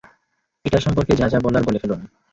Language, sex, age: Bengali, male, 19-29